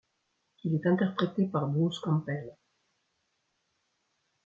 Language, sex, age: French, female, 60-69